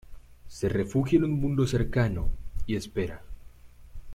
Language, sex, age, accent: Spanish, male, 19-29, México